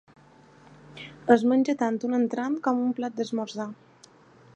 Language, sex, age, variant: Catalan, female, 19-29, Balear